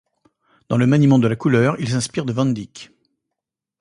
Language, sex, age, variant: French, male, 40-49, Français de métropole